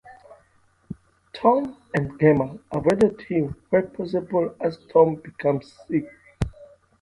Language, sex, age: English, male, 19-29